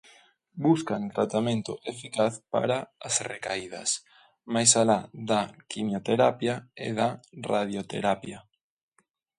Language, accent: Galician, Normativo (estándar)